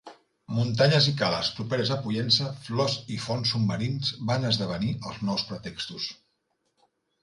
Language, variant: Catalan, Central